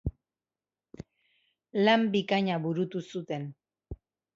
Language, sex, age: Basque, female, 30-39